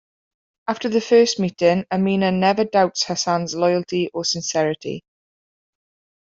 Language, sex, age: English, female, 19-29